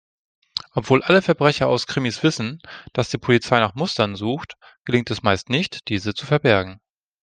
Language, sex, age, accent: German, male, 30-39, Deutschland Deutsch